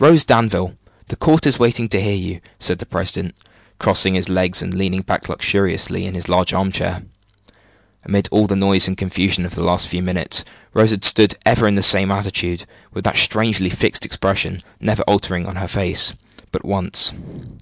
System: none